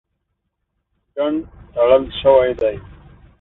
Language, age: Pashto, 30-39